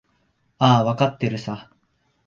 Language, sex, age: Japanese, male, 19-29